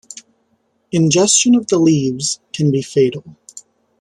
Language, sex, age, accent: English, male, 19-29, United States English